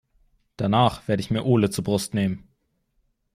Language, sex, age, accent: German, male, under 19, Deutschland Deutsch